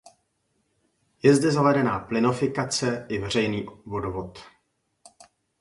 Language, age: Czech, 40-49